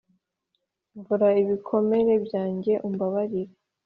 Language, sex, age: Kinyarwanda, female, 19-29